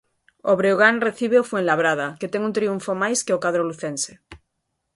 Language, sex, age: Galician, female, 30-39